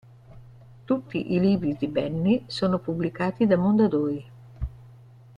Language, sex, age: Italian, female, 70-79